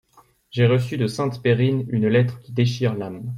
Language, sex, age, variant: French, male, 30-39, Français de métropole